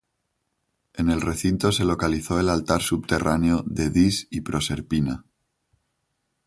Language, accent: Spanish, España: Centro-Sur peninsular (Madrid, Toledo, Castilla-La Mancha)